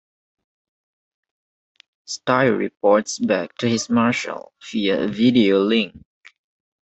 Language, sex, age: English, male, 19-29